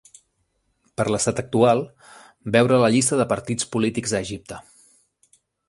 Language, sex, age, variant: Catalan, male, 30-39, Central